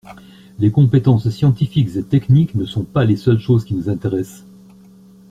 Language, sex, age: French, male, 60-69